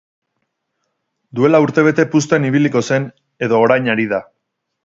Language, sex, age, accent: Basque, male, 30-39, Erdialdekoa edo Nafarra (Gipuzkoa, Nafarroa)